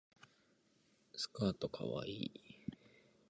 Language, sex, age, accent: Japanese, male, 19-29, 標準語